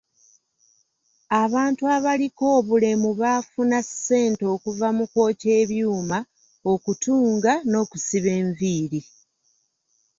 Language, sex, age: Ganda, female, 50-59